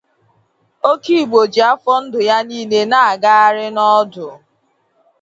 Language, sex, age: Igbo, female, 19-29